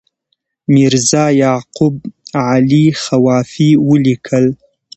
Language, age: Pashto, 19-29